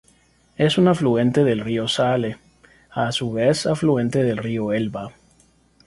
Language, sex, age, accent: Spanish, male, 30-39, América central